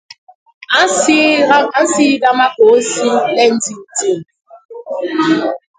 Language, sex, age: Basaa, female, 19-29